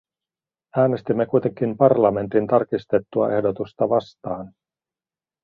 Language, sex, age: Finnish, male, 40-49